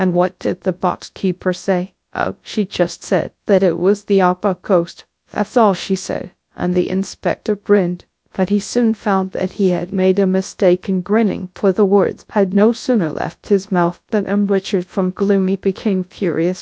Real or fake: fake